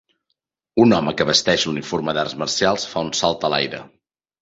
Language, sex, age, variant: Catalan, male, 30-39, Central